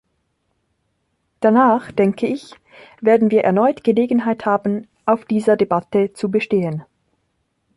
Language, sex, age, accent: German, female, 19-29, Schweizerdeutsch